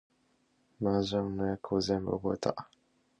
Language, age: Japanese, 19-29